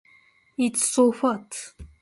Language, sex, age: English, female, under 19